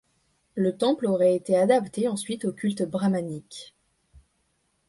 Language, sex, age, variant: French, female, 19-29, Français de métropole